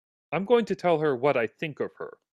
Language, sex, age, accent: English, male, 30-39, United States English